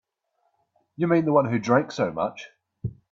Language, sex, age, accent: English, male, 19-29, Australian English